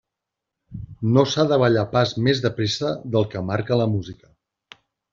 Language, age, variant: Catalan, 40-49, Central